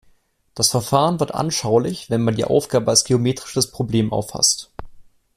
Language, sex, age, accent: German, male, 19-29, Deutschland Deutsch